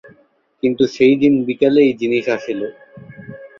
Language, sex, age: Bengali, male, 19-29